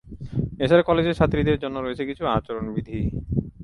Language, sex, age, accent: Bengali, male, 19-29, Native